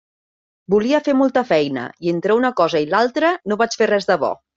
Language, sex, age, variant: Catalan, female, 40-49, Central